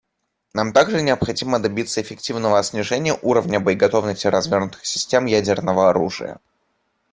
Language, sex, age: Russian, male, 19-29